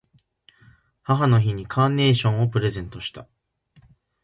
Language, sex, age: Japanese, male, under 19